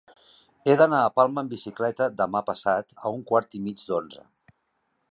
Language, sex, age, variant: Catalan, male, 50-59, Central